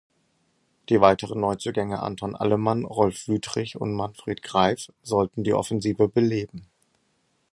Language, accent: German, Norddeutsch